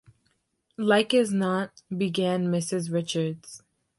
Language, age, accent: English, under 19, United States English